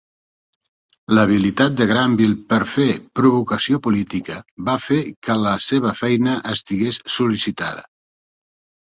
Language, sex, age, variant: Catalan, male, 60-69, Central